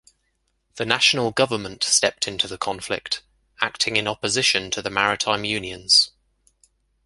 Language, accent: English, England English